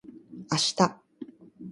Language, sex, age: Japanese, female, 40-49